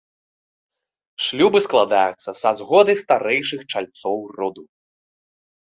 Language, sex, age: Belarusian, male, 19-29